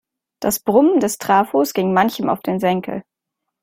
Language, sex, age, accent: German, female, 19-29, Deutschland Deutsch